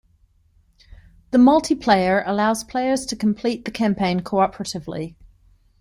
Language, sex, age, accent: English, female, 30-39, New Zealand English